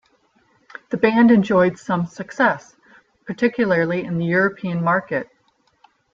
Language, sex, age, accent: English, female, 50-59, United States English